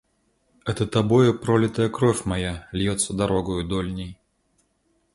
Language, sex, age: Russian, male, 40-49